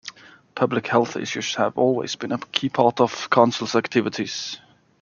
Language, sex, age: English, male, 30-39